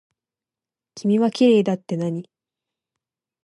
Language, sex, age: Japanese, female, 19-29